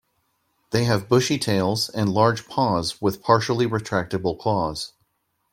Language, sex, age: English, male, 30-39